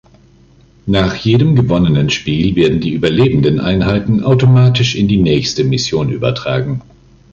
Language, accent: German, Deutschland Deutsch